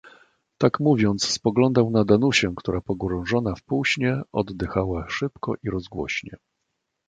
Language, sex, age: Polish, male, 50-59